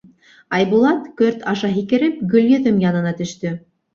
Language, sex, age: Bashkir, female, 30-39